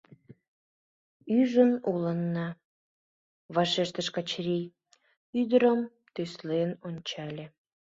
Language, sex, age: Mari, female, under 19